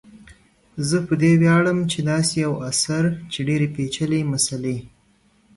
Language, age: Pashto, 19-29